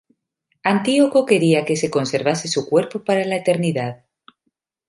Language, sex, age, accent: Spanish, female, 40-49, España: Norte peninsular (Asturias, Castilla y León, Cantabria, País Vasco, Navarra, Aragón, La Rioja, Guadalajara, Cuenca)